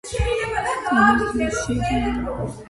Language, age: Georgian, under 19